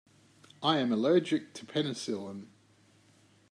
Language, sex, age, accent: English, male, 30-39, Australian English